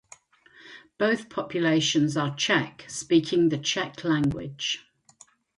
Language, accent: English, England English